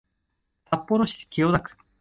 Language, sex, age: Japanese, male, 19-29